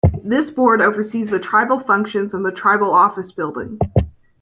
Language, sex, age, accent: English, female, under 19, United States English